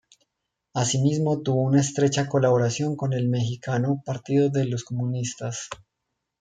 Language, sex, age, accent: Spanish, male, 30-39, Caribe: Cuba, Venezuela, Puerto Rico, República Dominicana, Panamá, Colombia caribeña, México caribeño, Costa del golfo de México